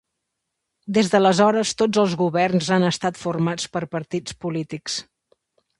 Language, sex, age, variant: Catalan, female, 40-49, Central